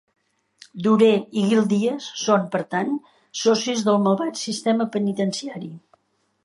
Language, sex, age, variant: Catalan, female, 60-69, Central